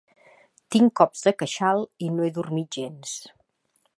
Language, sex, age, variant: Catalan, female, 50-59, Central